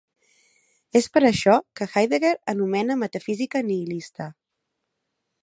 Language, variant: Catalan, Central